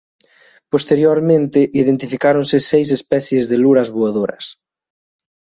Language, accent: Galician, Atlántico (seseo e gheada)